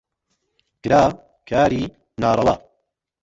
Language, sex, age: Central Kurdish, male, 30-39